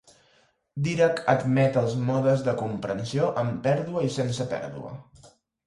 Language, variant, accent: Catalan, Central, Empordanès